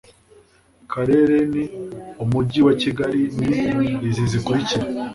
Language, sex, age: Kinyarwanda, male, 19-29